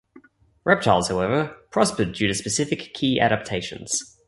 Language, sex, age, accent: English, male, 19-29, Australian English